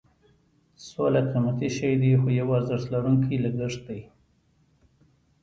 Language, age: Pashto, 40-49